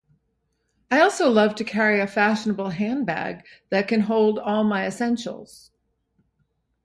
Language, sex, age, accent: English, female, 60-69, United States English